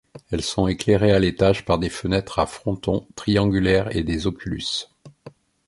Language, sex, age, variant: French, male, 50-59, Français de métropole